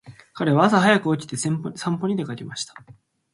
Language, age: Japanese, 19-29